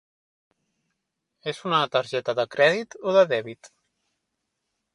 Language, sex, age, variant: Catalan, male, 30-39, Central